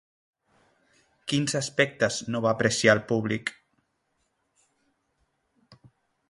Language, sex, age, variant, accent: Catalan, male, 30-39, Central, central